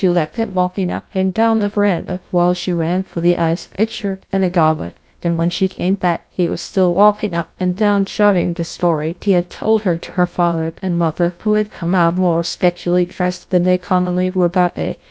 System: TTS, GlowTTS